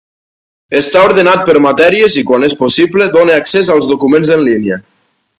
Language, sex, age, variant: Catalan, male, 19-29, Nord-Occidental